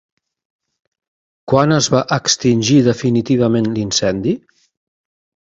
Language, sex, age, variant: Catalan, male, 60-69, Central